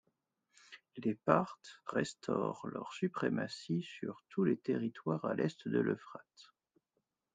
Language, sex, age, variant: French, male, 30-39, Français de métropole